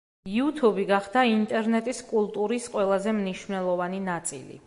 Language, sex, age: Georgian, female, 30-39